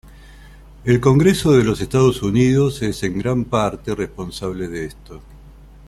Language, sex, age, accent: Spanish, male, 40-49, Rioplatense: Argentina, Uruguay, este de Bolivia, Paraguay